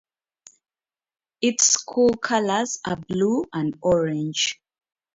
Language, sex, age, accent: English, female, 30-39, United States English